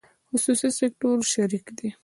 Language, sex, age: Pashto, female, 19-29